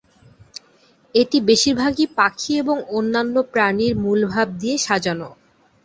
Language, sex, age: Bengali, female, 19-29